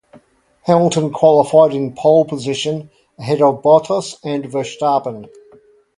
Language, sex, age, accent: English, male, 60-69, Australian English